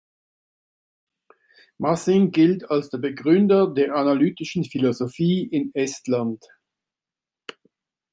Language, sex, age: German, male, 60-69